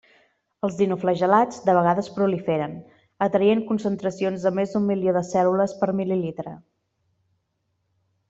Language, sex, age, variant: Catalan, female, 30-39, Nord-Occidental